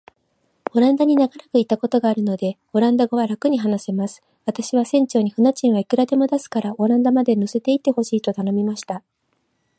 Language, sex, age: Japanese, female, 40-49